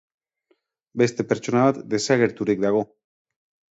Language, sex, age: Basque, male, 30-39